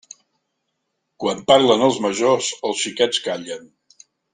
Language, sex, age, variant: Catalan, male, 50-59, Central